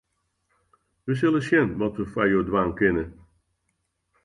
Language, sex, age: Western Frisian, male, 80-89